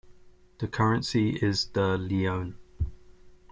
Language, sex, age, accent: English, male, 30-39, England English